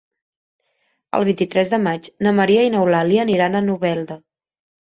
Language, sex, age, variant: Catalan, female, 19-29, Central